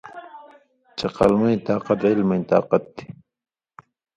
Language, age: Indus Kohistani, 30-39